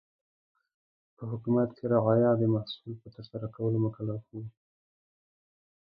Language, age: Pashto, 30-39